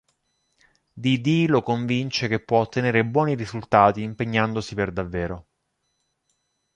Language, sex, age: Italian, male, 30-39